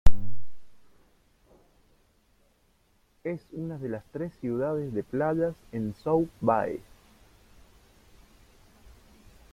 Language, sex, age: Spanish, male, 40-49